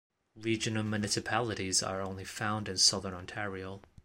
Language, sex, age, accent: English, male, 19-29, Hong Kong English